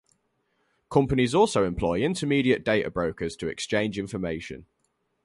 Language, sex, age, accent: English, male, 90+, England English